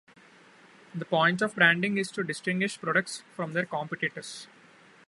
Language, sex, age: English, male, 19-29